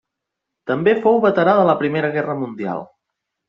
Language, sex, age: Catalan, male, 30-39